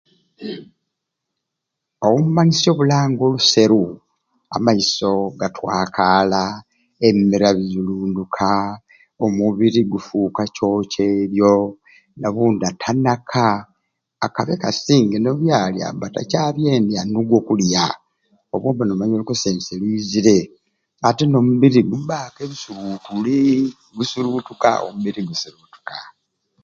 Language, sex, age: Ruuli, male, 70-79